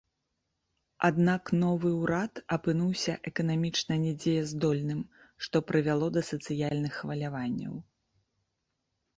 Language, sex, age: Belarusian, female, 30-39